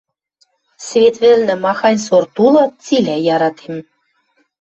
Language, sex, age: Western Mari, female, 50-59